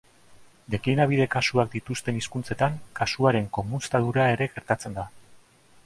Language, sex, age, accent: Basque, male, 30-39, Erdialdekoa edo Nafarra (Gipuzkoa, Nafarroa)